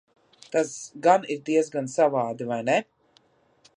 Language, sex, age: Latvian, female, 30-39